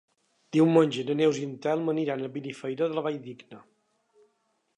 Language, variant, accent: Catalan, Balear, balear